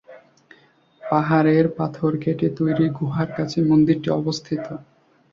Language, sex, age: Bengali, male, 19-29